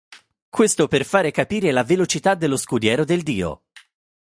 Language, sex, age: Italian, male, 30-39